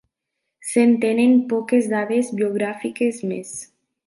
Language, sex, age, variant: Catalan, female, 19-29, Nord-Occidental